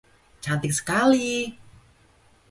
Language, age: Indonesian, 19-29